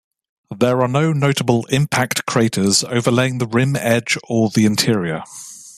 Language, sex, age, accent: English, male, 30-39, England English